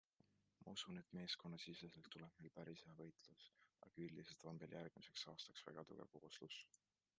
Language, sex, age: Estonian, male, 19-29